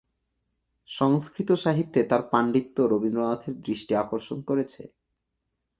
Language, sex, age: Bengali, male, 19-29